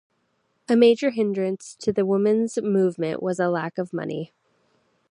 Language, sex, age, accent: English, female, 19-29, United States English